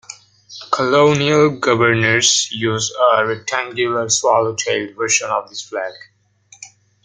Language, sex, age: English, male, 19-29